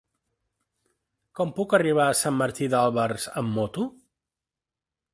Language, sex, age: Catalan, male, 30-39